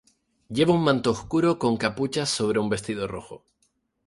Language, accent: Spanish, España: Islas Canarias